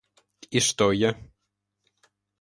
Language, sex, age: Russian, male, under 19